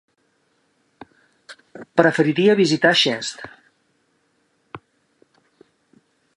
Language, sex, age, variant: Catalan, male, 60-69, Central